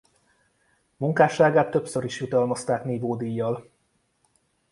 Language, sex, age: Hungarian, male, 30-39